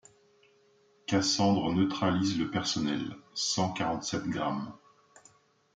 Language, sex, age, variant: French, male, 40-49, Français de métropole